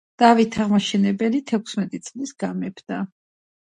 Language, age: Georgian, 40-49